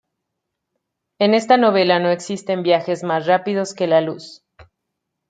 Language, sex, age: Spanish, female, 30-39